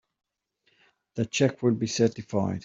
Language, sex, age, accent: English, male, 40-49, England English